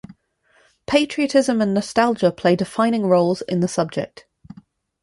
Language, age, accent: English, 30-39, England English